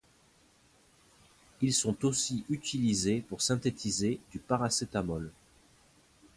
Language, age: French, 30-39